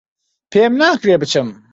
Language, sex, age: Central Kurdish, male, 19-29